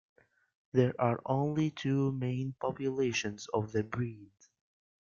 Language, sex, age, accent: English, male, under 19, United States English